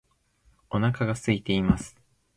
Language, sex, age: Japanese, male, 19-29